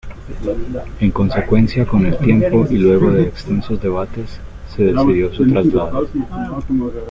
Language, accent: Spanish, Andino-Pacífico: Colombia, Perú, Ecuador, oeste de Bolivia y Venezuela andina